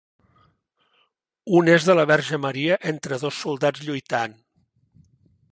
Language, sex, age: Catalan, male, 50-59